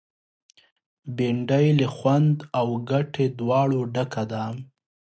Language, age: Pashto, 19-29